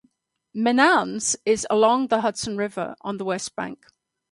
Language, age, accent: English, 70-79, England English